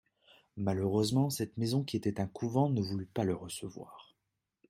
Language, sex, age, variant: French, male, 30-39, Français de métropole